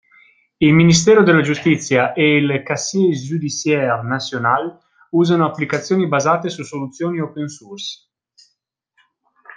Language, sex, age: Italian, male, 19-29